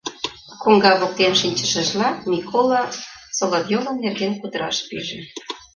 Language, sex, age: Mari, female, 40-49